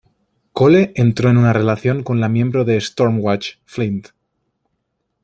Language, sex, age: Spanish, male, 19-29